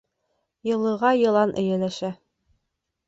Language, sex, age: Bashkir, female, 19-29